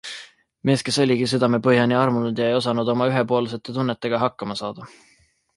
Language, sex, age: Estonian, male, 19-29